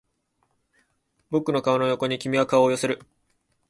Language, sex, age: Japanese, male, 19-29